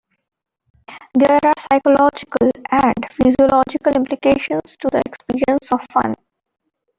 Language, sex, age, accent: English, female, 19-29, India and South Asia (India, Pakistan, Sri Lanka)